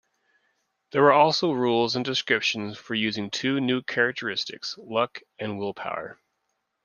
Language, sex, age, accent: English, male, 30-39, United States English